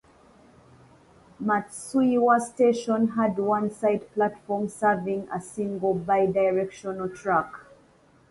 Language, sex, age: English, female, 30-39